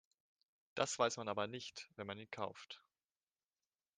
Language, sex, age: German, male, under 19